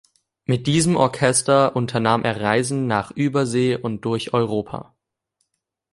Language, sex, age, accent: German, male, under 19, Deutschland Deutsch